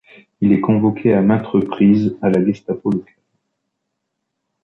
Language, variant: French, Français de métropole